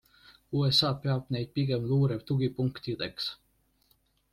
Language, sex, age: Estonian, male, 19-29